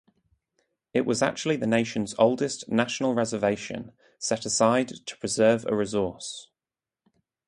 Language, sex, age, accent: English, male, 19-29, England English